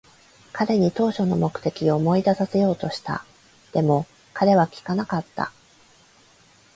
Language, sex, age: Japanese, female, 30-39